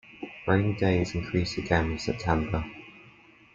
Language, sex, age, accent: English, male, under 19, England English